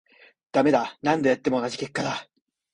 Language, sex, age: Japanese, male, 19-29